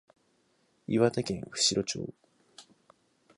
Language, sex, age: Japanese, male, 19-29